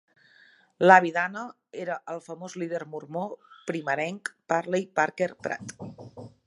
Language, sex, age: Catalan, female, 40-49